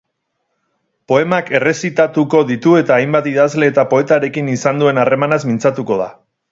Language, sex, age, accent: Basque, male, 30-39, Erdialdekoa edo Nafarra (Gipuzkoa, Nafarroa)